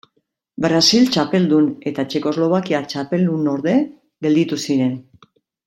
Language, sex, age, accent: Basque, female, 50-59, Erdialdekoa edo Nafarra (Gipuzkoa, Nafarroa)